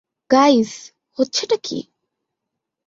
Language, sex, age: Bengali, female, 19-29